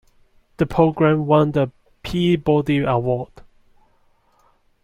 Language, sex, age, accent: English, male, 30-39, Hong Kong English